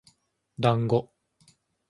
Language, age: Japanese, 19-29